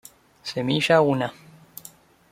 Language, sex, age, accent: Spanish, male, 19-29, Rioplatense: Argentina, Uruguay, este de Bolivia, Paraguay